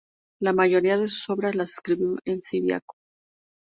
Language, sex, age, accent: Spanish, female, 30-39, México